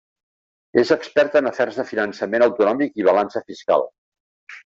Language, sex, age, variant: Catalan, male, 70-79, Central